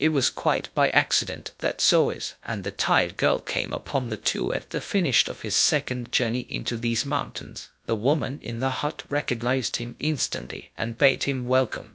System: TTS, GradTTS